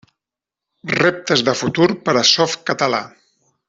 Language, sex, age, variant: Catalan, male, 40-49, Central